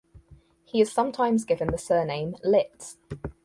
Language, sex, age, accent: English, female, 19-29, England English; New Zealand English